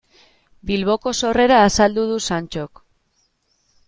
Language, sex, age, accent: Basque, female, 19-29, Mendebalekoa (Araba, Bizkaia, Gipuzkoako mendebaleko herri batzuk)